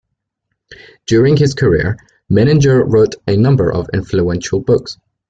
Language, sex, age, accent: English, male, 19-29, England English